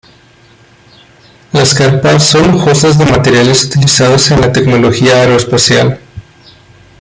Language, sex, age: Spanish, male, 19-29